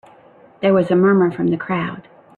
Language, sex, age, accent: English, female, 50-59, United States English